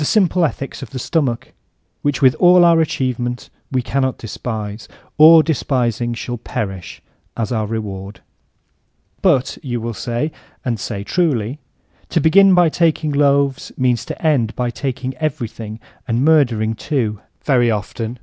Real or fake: real